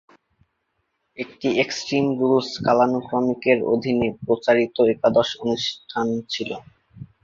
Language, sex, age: Bengali, male, 19-29